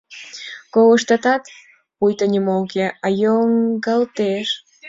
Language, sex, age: Mari, female, under 19